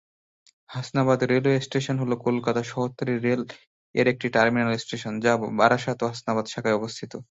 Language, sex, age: Bengali, male, 19-29